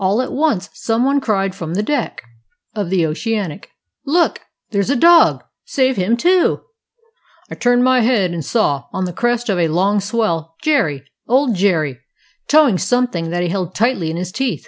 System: none